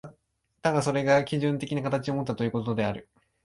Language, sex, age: Japanese, male, 19-29